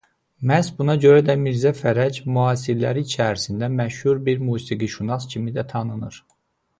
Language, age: Azerbaijani, 30-39